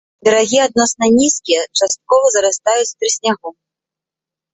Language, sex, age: Belarusian, female, 30-39